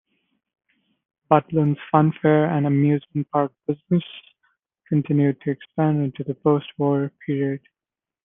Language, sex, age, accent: English, male, 19-29, India and South Asia (India, Pakistan, Sri Lanka)